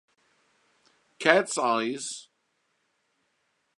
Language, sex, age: German, male, 60-69